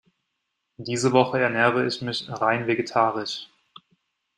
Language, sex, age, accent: German, male, 19-29, Deutschland Deutsch